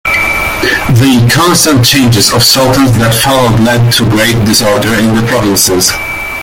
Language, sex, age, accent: English, male, 19-29, United States English